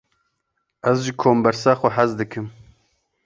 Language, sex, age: Kurdish, male, 19-29